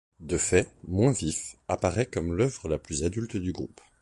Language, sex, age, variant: French, male, 30-39, Français de métropole